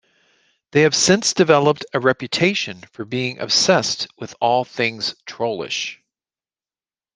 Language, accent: English, Canadian English